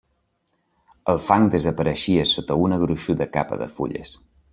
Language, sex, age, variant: Catalan, male, 30-39, Central